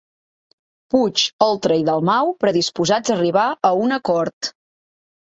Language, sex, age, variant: Catalan, female, 40-49, Central